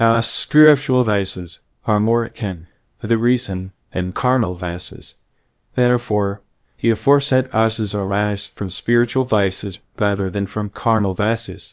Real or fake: fake